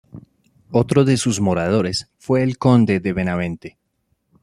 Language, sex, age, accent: Spanish, male, 30-39, Andino-Pacífico: Colombia, Perú, Ecuador, oeste de Bolivia y Venezuela andina